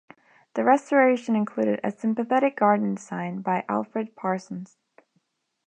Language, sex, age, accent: English, female, 19-29, United States English